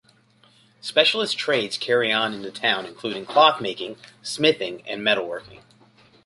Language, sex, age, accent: English, male, 40-49, Canadian English